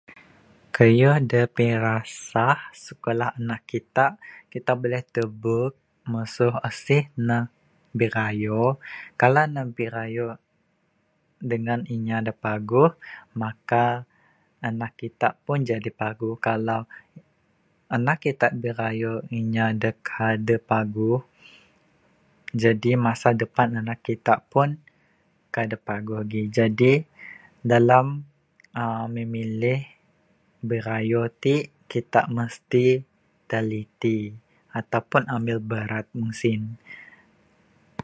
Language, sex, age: Bukar-Sadung Bidayuh, male, 19-29